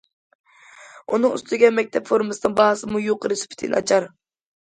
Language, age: Uyghur, 19-29